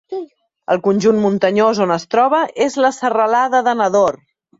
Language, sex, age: Catalan, female, 30-39